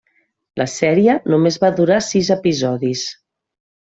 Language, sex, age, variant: Catalan, female, 40-49, Central